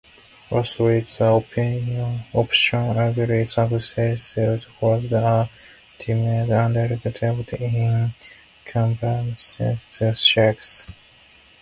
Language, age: English, 19-29